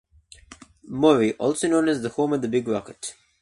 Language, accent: English, Australian English